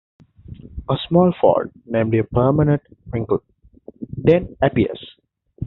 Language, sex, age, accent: English, male, 19-29, England English